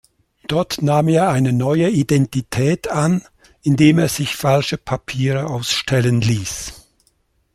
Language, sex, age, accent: German, male, 70-79, Schweizerdeutsch